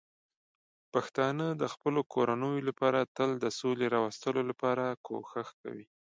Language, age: Pashto, 19-29